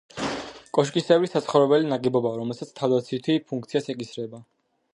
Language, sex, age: Georgian, female, 19-29